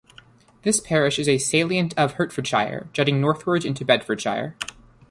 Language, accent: English, United States English